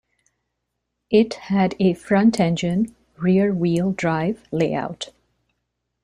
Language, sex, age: English, female, 50-59